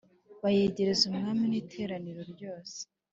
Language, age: Kinyarwanda, 19-29